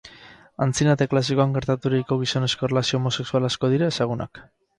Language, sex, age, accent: Basque, male, 30-39, Mendebalekoa (Araba, Bizkaia, Gipuzkoako mendebaleko herri batzuk)